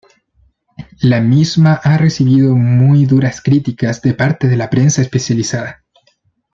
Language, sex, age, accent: Spanish, male, 19-29, Chileno: Chile, Cuyo